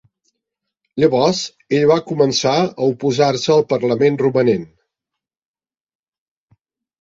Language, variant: Catalan, Central